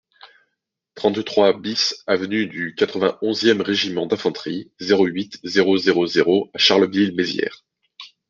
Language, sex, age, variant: French, male, 19-29, Français de métropole